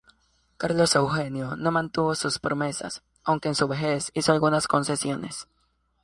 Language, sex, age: Spanish, male, under 19